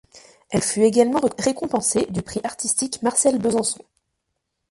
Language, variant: French, Français de métropole